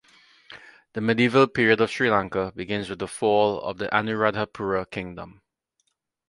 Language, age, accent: English, 30-39, West Indies and Bermuda (Bahamas, Bermuda, Jamaica, Trinidad)